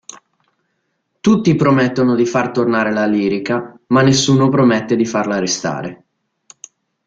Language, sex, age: Italian, male, 19-29